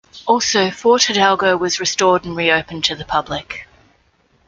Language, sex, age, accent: English, female, 40-49, Australian English